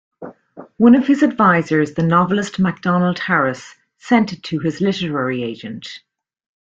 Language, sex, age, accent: English, female, 40-49, Irish English